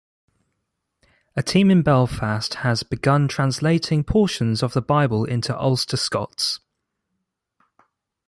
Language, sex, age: English, male, 19-29